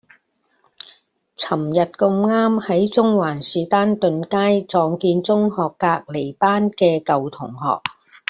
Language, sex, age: Cantonese, female, 70-79